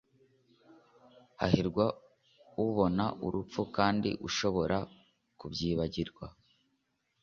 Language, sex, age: Kinyarwanda, male, under 19